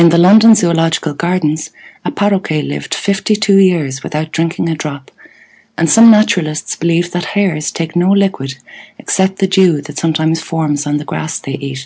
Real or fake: real